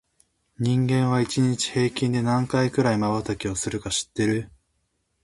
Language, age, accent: Japanese, 19-29, 標準語